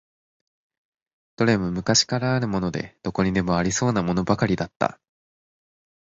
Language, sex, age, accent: Japanese, male, under 19, 標準語